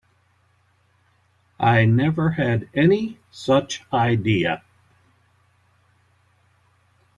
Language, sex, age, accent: English, male, 60-69, United States English